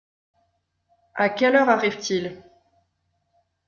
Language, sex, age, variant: French, female, 40-49, Français de métropole